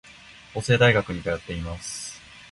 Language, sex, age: Japanese, male, 19-29